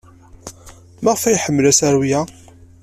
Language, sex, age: Kabyle, male, 40-49